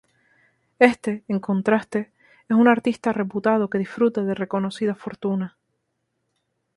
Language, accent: Spanish, España: Islas Canarias